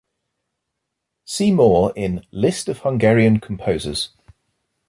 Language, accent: English, England English